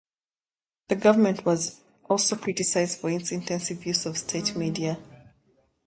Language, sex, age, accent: English, female, 30-39, England English